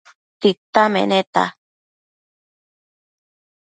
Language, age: Matsés, 30-39